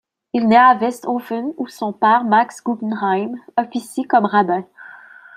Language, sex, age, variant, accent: French, female, 19-29, Français d'Amérique du Nord, Français du Canada